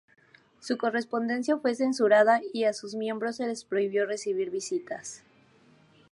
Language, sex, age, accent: Spanish, female, 19-29, México